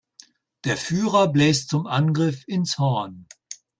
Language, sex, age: German, male, 60-69